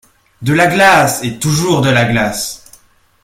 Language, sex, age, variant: French, male, 19-29, Français de métropole